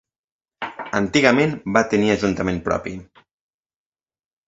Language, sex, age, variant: Catalan, male, 19-29, Nord-Occidental